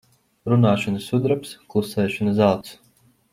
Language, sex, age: Latvian, male, 19-29